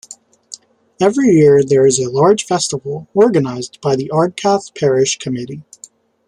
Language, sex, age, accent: English, male, 19-29, United States English